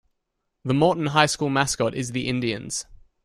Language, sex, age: English, male, 19-29